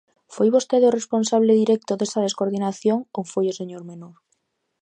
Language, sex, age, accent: Galician, female, 19-29, Normativo (estándar)